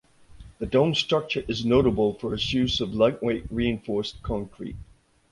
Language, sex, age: English, male, 60-69